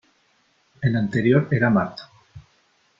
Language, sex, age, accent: Spanish, male, 30-39, España: Norte peninsular (Asturias, Castilla y León, Cantabria, País Vasco, Navarra, Aragón, La Rioja, Guadalajara, Cuenca)